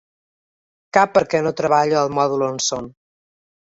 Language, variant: Catalan, Balear